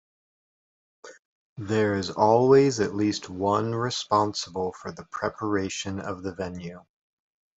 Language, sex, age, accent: English, male, 30-39, United States English